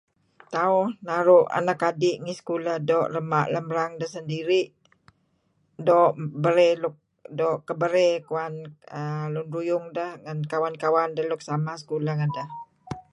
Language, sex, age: Kelabit, female, 60-69